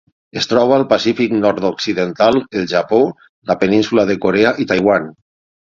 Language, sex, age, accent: Catalan, male, 50-59, valencià